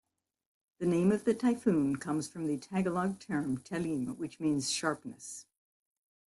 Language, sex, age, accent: English, female, 70-79, United States English